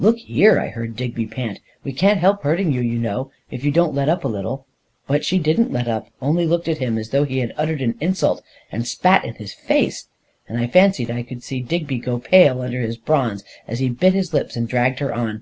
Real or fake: real